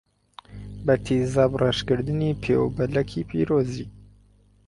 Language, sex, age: Central Kurdish, male, 19-29